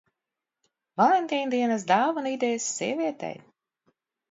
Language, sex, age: Latvian, female, 50-59